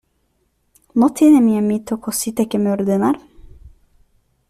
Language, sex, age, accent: Spanish, female, under 19, México